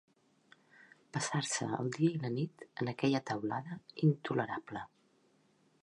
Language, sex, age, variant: Catalan, female, 50-59, Central